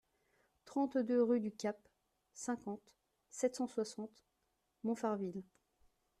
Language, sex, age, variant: French, female, 19-29, Français de métropole